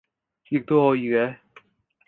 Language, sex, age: Cantonese, male, under 19